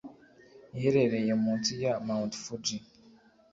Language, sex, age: Kinyarwanda, male, 19-29